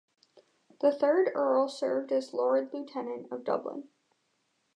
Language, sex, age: English, female, 19-29